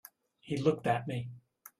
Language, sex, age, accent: English, male, 70-79, United States English